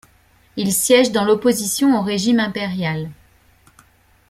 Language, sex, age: French, female, 40-49